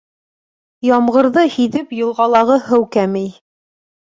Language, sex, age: Bashkir, female, 19-29